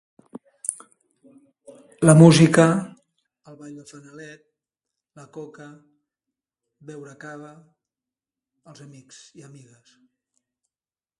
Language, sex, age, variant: Catalan, male, 60-69, Central